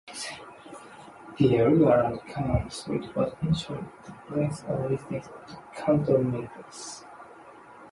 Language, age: English, 30-39